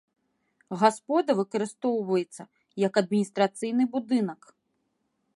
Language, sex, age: Belarusian, female, 30-39